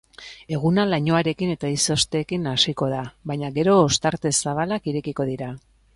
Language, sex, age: Basque, female, 40-49